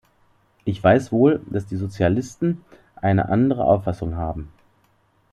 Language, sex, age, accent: German, male, 30-39, Deutschland Deutsch